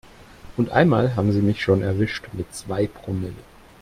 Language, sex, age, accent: German, male, 30-39, Deutschland Deutsch